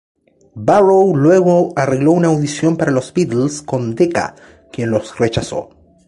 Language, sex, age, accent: Spanish, male, 19-29, Chileno: Chile, Cuyo